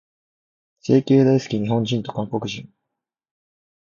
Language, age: Japanese, 19-29